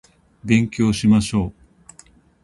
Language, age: Japanese, 50-59